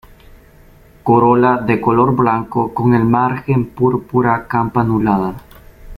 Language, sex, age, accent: Spanish, male, 19-29, América central